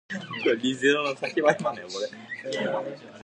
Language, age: English, 19-29